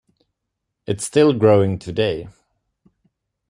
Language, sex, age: English, male, 19-29